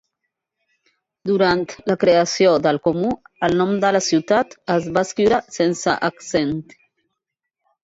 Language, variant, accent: Catalan, Central, central